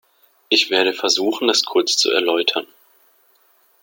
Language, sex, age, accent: German, male, 19-29, Deutschland Deutsch